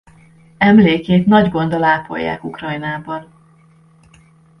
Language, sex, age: Hungarian, female, 40-49